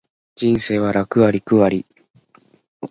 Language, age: Japanese, 19-29